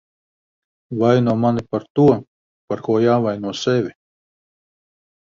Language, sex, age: Latvian, male, 40-49